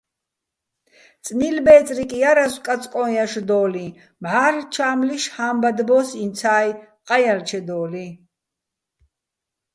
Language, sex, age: Bats, female, 60-69